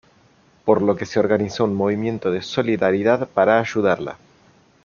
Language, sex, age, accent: Spanish, male, 30-39, Rioplatense: Argentina, Uruguay, este de Bolivia, Paraguay